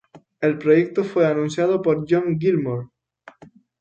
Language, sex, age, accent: Spanish, male, 19-29, España: Islas Canarias